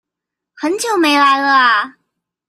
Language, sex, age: Chinese, female, 19-29